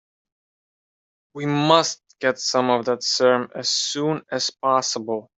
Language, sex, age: English, male, 19-29